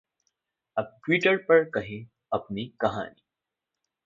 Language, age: Hindi, 19-29